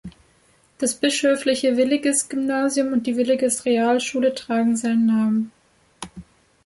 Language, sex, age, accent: German, female, under 19, Deutschland Deutsch